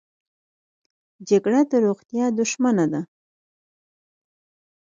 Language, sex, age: Pashto, female, 30-39